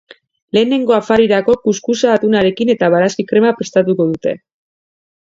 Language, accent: Basque, Mendebalekoa (Araba, Bizkaia, Gipuzkoako mendebaleko herri batzuk)